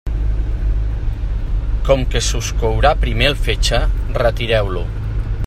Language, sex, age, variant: Catalan, male, 40-49, Central